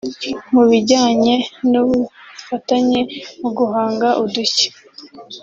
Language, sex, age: Kinyarwanda, female, 19-29